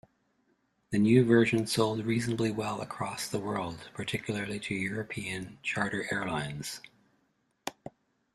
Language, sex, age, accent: English, male, 50-59, Canadian English